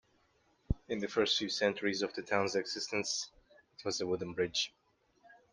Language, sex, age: English, male, 19-29